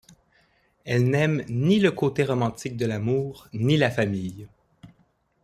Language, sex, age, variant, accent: French, male, 30-39, Français d'Amérique du Nord, Français du Canada